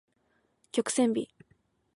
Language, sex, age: Japanese, female, 19-29